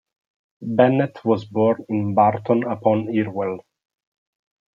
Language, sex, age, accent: English, male, 19-29, England English